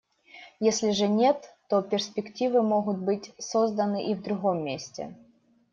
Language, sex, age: Russian, female, 19-29